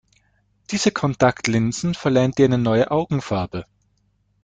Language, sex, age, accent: German, male, 19-29, Österreichisches Deutsch